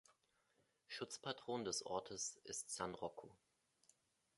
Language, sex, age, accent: German, male, 30-39, Deutschland Deutsch